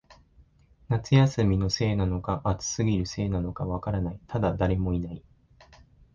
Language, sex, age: Japanese, male, 19-29